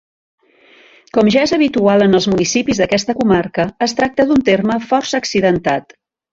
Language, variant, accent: Catalan, Central, central